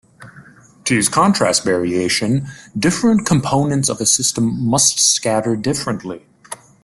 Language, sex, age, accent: English, male, 19-29, United States English